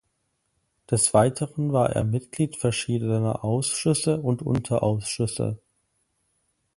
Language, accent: German, Deutschland Deutsch